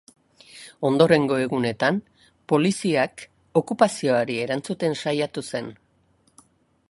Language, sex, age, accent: Basque, female, 60-69, Erdialdekoa edo Nafarra (Gipuzkoa, Nafarroa)